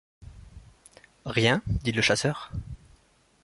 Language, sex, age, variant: French, male, 19-29, Français de métropole